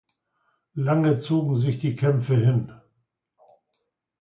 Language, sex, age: German, male, 70-79